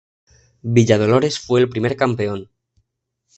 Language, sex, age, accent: Spanish, male, 19-29, España: Centro-Sur peninsular (Madrid, Toledo, Castilla-La Mancha)